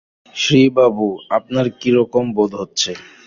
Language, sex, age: Bengali, male, 19-29